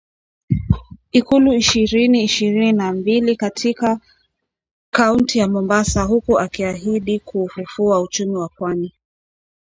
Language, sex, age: Swahili, female, 30-39